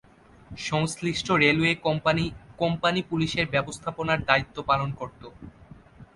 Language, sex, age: Bengali, male, 19-29